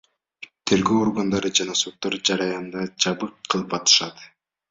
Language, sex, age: Kyrgyz, male, 19-29